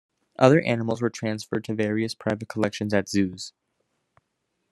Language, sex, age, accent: English, male, under 19, United States English